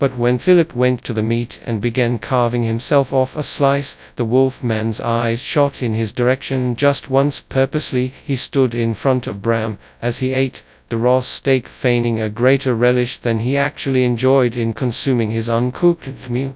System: TTS, FastPitch